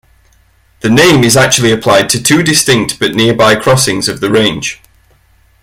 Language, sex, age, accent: English, male, 30-39, England English